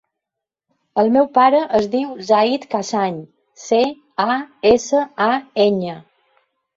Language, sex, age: Catalan, female, 50-59